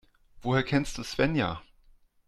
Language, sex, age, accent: German, male, 40-49, Deutschland Deutsch